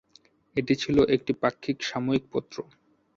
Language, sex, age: Bengali, male, 19-29